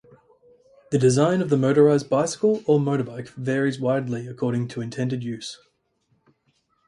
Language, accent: English, Australian English